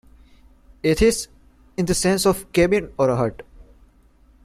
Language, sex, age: English, male, 19-29